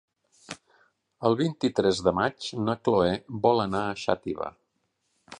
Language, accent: Catalan, central; nord-occidental